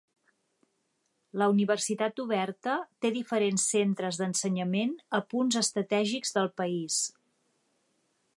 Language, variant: Catalan, Septentrional